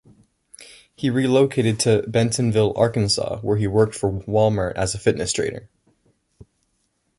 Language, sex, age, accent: English, male, under 19, United States English